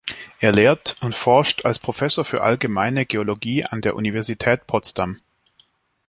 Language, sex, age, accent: German, male, 19-29, Schweizerdeutsch